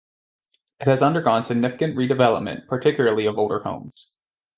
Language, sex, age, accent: English, male, 19-29, United States English